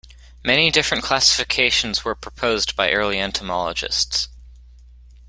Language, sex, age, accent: English, male, under 19, United States English